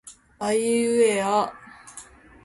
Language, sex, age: Japanese, female, under 19